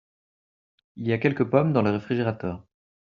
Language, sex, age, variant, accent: French, male, 30-39, Français d'Europe, Français de Belgique